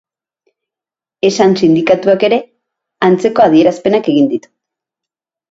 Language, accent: Basque, Mendebalekoa (Araba, Bizkaia, Gipuzkoako mendebaleko herri batzuk)